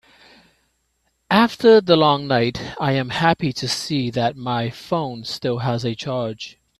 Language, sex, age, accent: English, male, 40-49, Hong Kong English